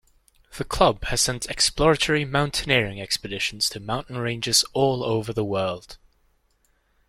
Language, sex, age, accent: English, male, 19-29, England English